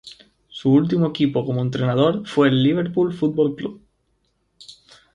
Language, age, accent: Spanish, 19-29, España: Islas Canarias